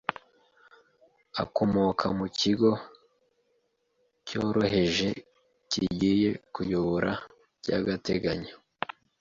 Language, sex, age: Kinyarwanda, male, 19-29